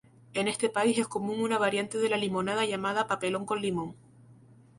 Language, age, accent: Spanish, 19-29, España: Islas Canarias